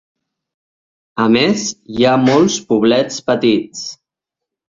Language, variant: Catalan, Central